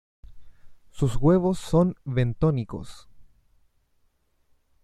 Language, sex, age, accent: Spanish, male, 19-29, Chileno: Chile, Cuyo